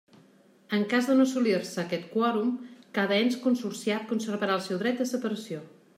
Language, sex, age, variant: Catalan, female, 40-49, Central